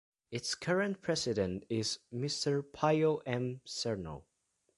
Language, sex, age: English, male, under 19